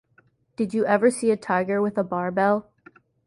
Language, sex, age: English, female, 19-29